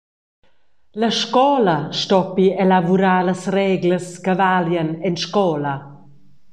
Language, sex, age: Romansh, female, 40-49